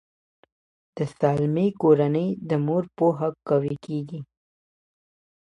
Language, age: Pashto, under 19